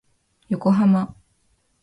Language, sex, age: Japanese, female, 19-29